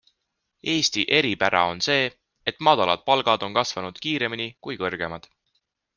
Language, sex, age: Estonian, male, 19-29